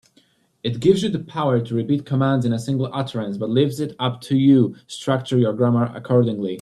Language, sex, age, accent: English, male, 19-29, United States English